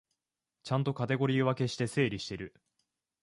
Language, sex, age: Japanese, male, 19-29